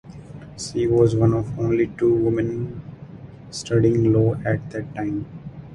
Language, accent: English, India and South Asia (India, Pakistan, Sri Lanka)